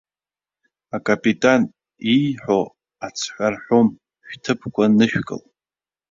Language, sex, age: Abkhazian, male, 30-39